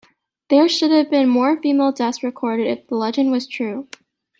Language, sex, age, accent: English, female, under 19, United States English